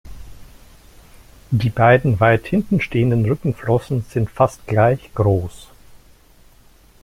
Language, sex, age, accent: German, male, 50-59, Deutschland Deutsch